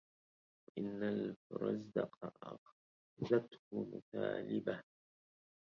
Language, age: Arabic, 40-49